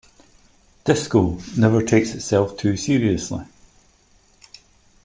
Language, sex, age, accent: English, male, 50-59, Scottish English